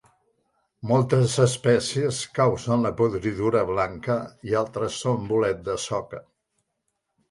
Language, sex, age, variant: Catalan, male, 70-79, Central